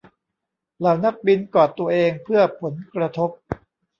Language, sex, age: Thai, male, 50-59